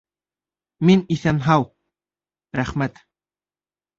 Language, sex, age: Bashkir, male, 19-29